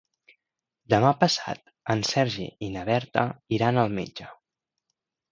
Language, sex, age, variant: Catalan, male, 19-29, Central